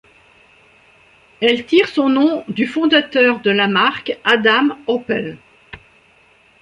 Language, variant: French, Français de métropole